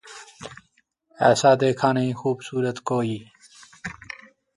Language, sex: Urdu, male